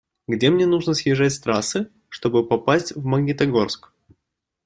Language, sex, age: Russian, male, 19-29